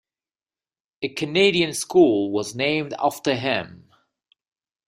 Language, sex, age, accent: English, male, 30-39, United States English